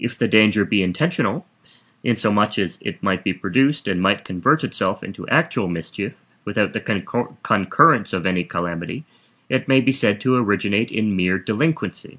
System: none